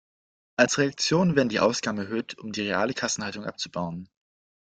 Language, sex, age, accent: German, male, 19-29, Deutschland Deutsch